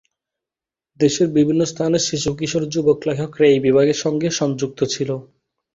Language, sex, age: Bengali, male, 19-29